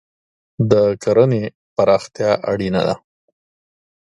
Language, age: Pashto, 30-39